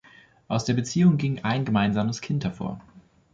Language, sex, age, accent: German, male, 19-29, Deutschland Deutsch